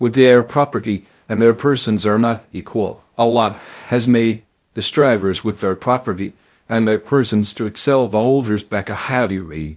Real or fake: fake